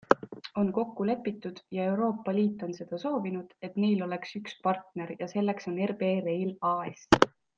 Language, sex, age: Estonian, female, 19-29